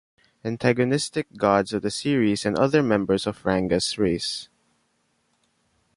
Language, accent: English, Filipino